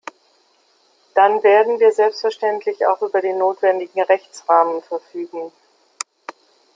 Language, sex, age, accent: German, female, 50-59, Deutschland Deutsch